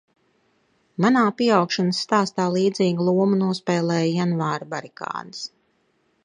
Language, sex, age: Latvian, female, 40-49